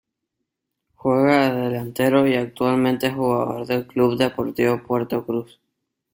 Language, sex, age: Spanish, male, under 19